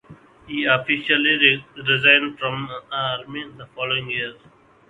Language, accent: English, India and South Asia (India, Pakistan, Sri Lanka)